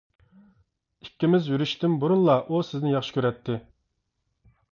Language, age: Uyghur, 30-39